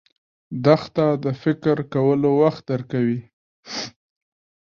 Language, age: Pashto, 19-29